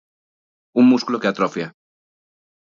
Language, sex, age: Galician, male, 30-39